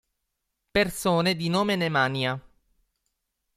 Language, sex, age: Italian, male, 19-29